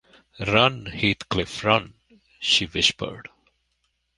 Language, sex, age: English, male, 50-59